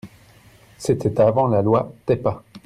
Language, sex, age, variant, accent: French, male, 30-39, Français d'Europe, Français de Belgique